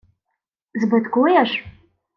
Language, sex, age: Ukrainian, female, 19-29